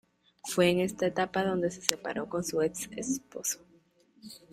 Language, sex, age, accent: Spanish, female, under 19, América central